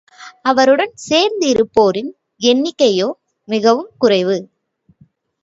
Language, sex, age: Tamil, female, 19-29